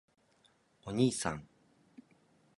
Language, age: Japanese, 19-29